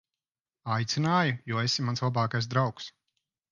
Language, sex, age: Latvian, male, 40-49